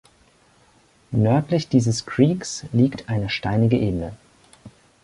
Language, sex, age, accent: German, male, 19-29, Deutschland Deutsch